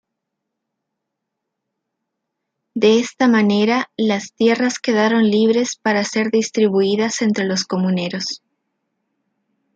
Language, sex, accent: Spanish, female, Andino-Pacífico: Colombia, Perú, Ecuador, oeste de Bolivia y Venezuela andina